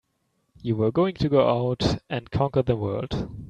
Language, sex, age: English, male, 19-29